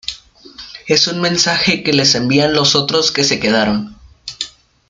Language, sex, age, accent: Spanish, male, under 19, México